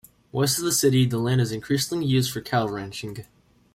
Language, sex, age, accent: English, male, under 19, United States English